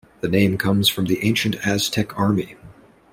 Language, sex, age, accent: English, male, 30-39, United States English